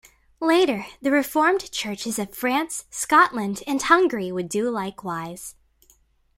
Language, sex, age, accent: English, female, under 19, United States English